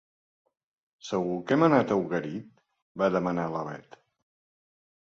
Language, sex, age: Catalan, male, 50-59